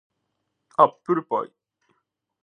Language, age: Japanese, 19-29